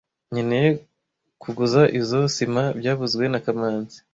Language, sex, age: Kinyarwanda, male, 19-29